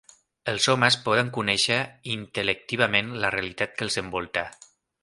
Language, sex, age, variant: Catalan, male, 40-49, Central